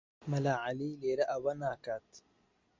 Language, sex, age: Central Kurdish, male, 19-29